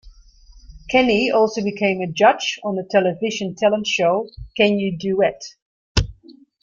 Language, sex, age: English, female, 50-59